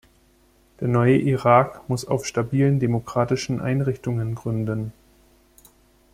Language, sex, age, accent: German, male, 30-39, Deutschland Deutsch